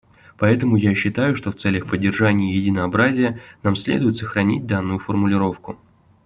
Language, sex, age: Russian, male, 30-39